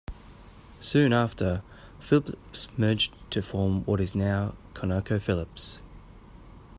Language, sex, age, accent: English, male, 30-39, Australian English